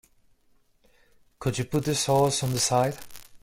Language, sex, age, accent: English, male, 19-29, United States English